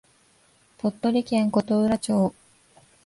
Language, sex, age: Japanese, female, 19-29